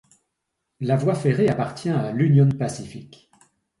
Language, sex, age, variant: French, male, 60-69, Français de métropole